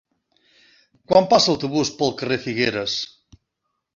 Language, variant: Catalan, Septentrional